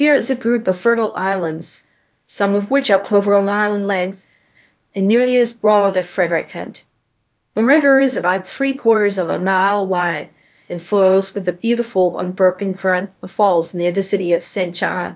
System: TTS, VITS